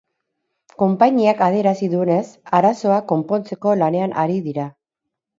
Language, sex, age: Basque, female, 30-39